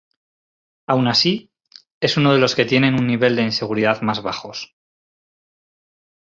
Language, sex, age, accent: Spanish, male, 30-39, España: Norte peninsular (Asturias, Castilla y León, Cantabria, País Vasco, Navarra, Aragón, La Rioja, Guadalajara, Cuenca)